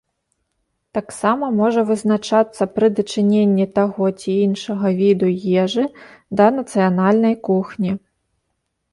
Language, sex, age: Belarusian, female, 30-39